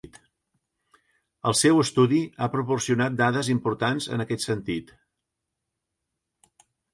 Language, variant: Catalan, Central